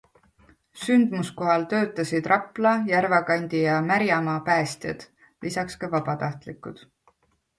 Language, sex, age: Estonian, female, 30-39